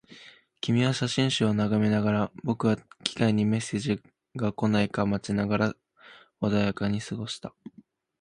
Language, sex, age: Japanese, male, under 19